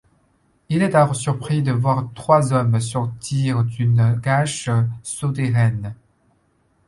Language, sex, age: French, male, 19-29